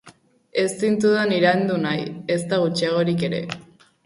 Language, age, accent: Basque, under 19, Mendebalekoa (Araba, Bizkaia, Gipuzkoako mendebaleko herri batzuk)